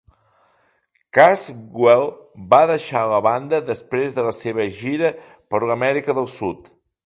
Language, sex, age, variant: Catalan, male, 50-59, Central